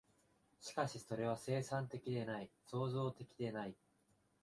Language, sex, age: Japanese, male, 19-29